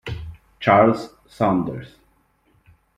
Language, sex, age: Italian, male, 30-39